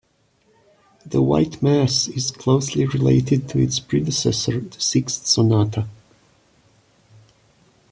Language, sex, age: English, male, 40-49